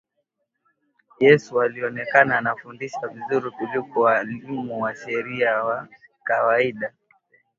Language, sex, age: Swahili, male, 19-29